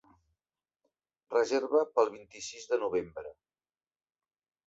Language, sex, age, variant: Catalan, male, 40-49, Central